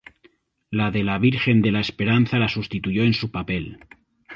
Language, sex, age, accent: Spanish, male, 40-49, España: Sur peninsular (Andalucia, Extremadura, Murcia)